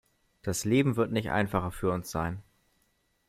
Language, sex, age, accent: German, male, 19-29, Deutschland Deutsch